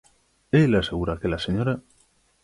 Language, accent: Spanish, España: Norte peninsular (Asturias, Castilla y León, Cantabria, País Vasco, Navarra, Aragón, La Rioja, Guadalajara, Cuenca)